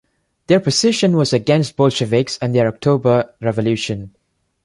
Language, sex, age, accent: English, male, 19-29, India and South Asia (India, Pakistan, Sri Lanka)